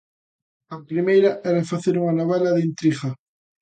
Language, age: Galician, 19-29